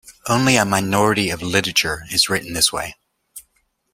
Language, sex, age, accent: English, male, 30-39, United States English